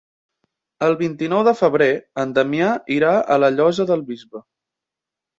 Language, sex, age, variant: Catalan, male, 19-29, Central